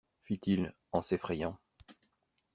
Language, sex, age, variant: French, male, 50-59, Français de métropole